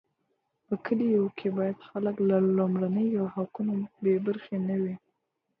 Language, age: Pashto, under 19